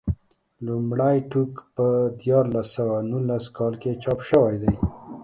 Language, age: Pashto, 40-49